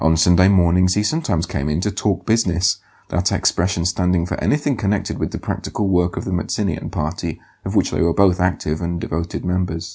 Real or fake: real